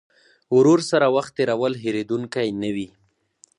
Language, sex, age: Pashto, male, under 19